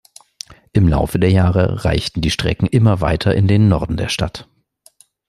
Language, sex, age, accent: German, male, 19-29, Deutschland Deutsch